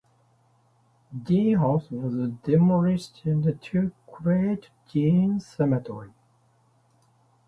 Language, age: English, 50-59